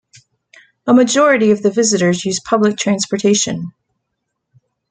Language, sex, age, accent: English, female, 40-49, United States English